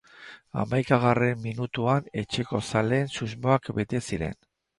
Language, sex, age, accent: Basque, male, 60-69, Erdialdekoa edo Nafarra (Gipuzkoa, Nafarroa)